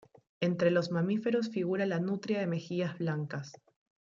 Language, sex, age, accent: Spanish, female, 19-29, Andino-Pacífico: Colombia, Perú, Ecuador, oeste de Bolivia y Venezuela andina